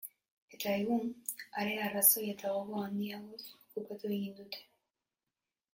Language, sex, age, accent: Basque, female, 19-29, Mendebalekoa (Araba, Bizkaia, Gipuzkoako mendebaleko herri batzuk)